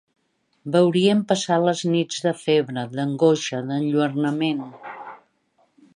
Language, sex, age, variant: Catalan, female, 60-69, Central